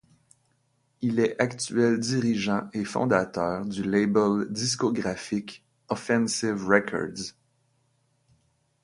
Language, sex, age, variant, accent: French, male, 30-39, Français d'Amérique du Nord, Français du Canada